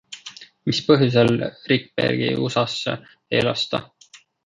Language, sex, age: Estonian, male, 19-29